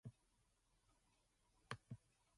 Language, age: English, 19-29